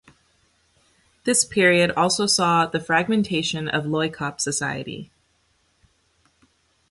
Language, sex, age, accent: English, male, 19-29, United States English